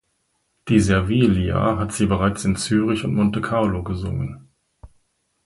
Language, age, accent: German, 50-59, Deutschland Deutsch